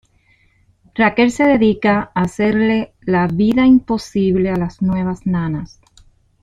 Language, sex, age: Spanish, female, 50-59